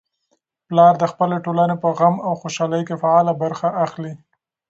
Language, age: Pashto, 30-39